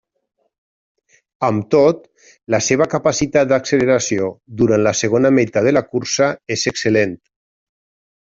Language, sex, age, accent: Catalan, male, 40-49, valencià